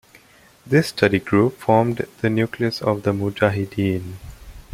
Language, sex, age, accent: English, male, 19-29, England English